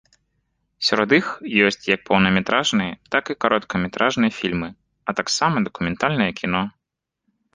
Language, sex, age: Belarusian, male, 19-29